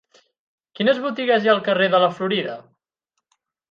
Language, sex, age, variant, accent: Catalan, male, 19-29, Central, central